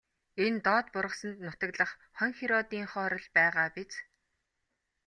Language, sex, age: Mongolian, female, 30-39